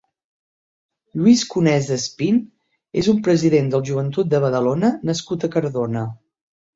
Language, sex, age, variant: Catalan, female, 50-59, Central